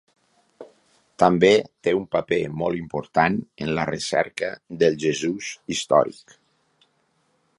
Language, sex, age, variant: Catalan, male, 40-49, Nord-Occidental